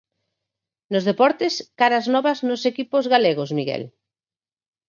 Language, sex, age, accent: Galician, female, 40-49, Normativo (estándar)